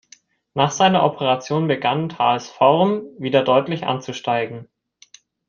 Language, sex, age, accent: German, male, 19-29, Deutschland Deutsch